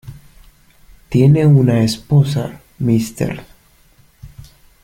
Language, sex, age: Spanish, male, under 19